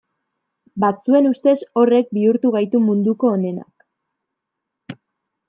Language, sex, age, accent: Basque, female, 19-29, Mendebalekoa (Araba, Bizkaia, Gipuzkoako mendebaleko herri batzuk)